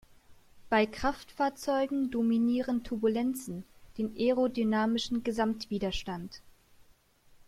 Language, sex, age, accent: German, female, 19-29, Deutschland Deutsch